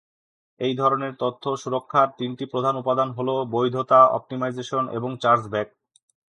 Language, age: Bengali, 30-39